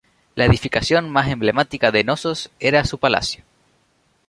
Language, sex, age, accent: Spanish, male, 19-29, España: Islas Canarias